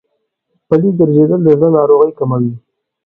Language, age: Pashto, 40-49